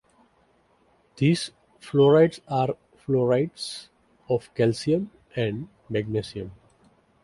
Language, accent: English, India and South Asia (India, Pakistan, Sri Lanka)